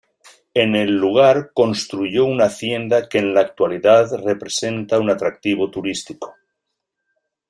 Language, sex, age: Spanish, male, 50-59